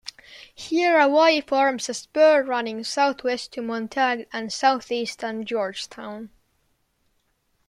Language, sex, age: English, male, under 19